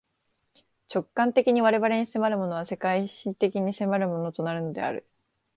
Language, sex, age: Japanese, female, 19-29